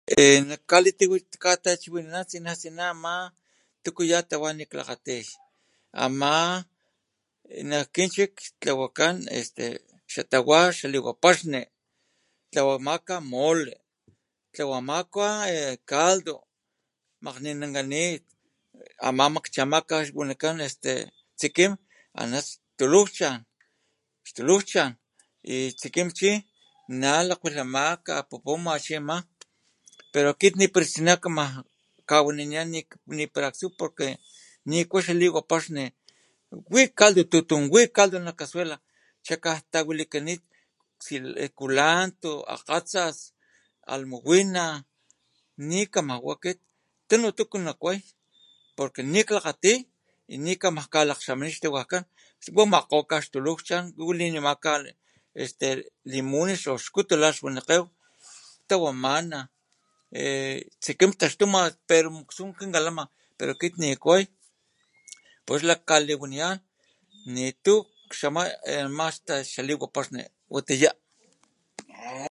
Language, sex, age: Papantla Totonac, male, 60-69